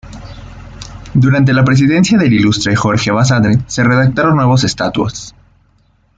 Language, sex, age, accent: Spanish, male, 19-29, México